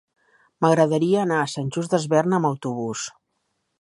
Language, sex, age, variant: Catalan, female, 50-59, Central